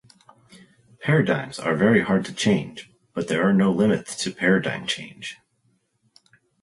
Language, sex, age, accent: English, male, 30-39, United States English